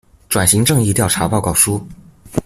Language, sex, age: Chinese, male, under 19